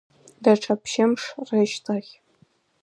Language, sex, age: Abkhazian, female, under 19